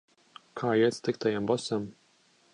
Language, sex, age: Latvian, male, 40-49